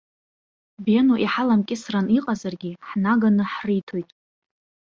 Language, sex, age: Abkhazian, female, under 19